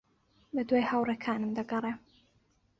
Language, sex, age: Central Kurdish, female, 19-29